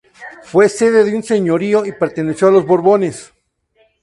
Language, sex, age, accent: Spanish, male, 50-59, México